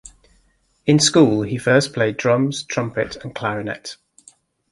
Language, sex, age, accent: English, male, 40-49, England English